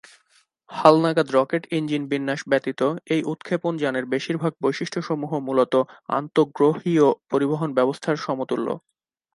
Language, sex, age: Bengali, male, 19-29